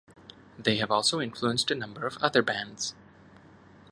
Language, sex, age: English, male, 30-39